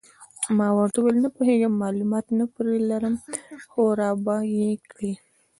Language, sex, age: Pashto, female, 19-29